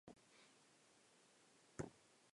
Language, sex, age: Japanese, male, under 19